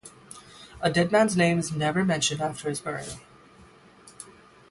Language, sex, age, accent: English, male, 19-29, United States English; England English; India and South Asia (India, Pakistan, Sri Lanka)